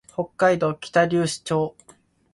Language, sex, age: Japanese, male, 19-29